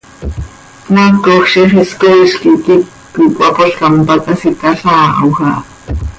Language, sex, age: Seri, female, 40-49